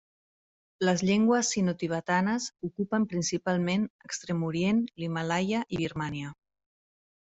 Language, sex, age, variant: Catalan, female, 30-39, Central